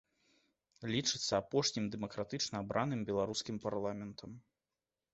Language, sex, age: Belarusian, male, 30-39